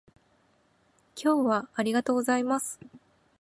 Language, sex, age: Japanese, female, 30-39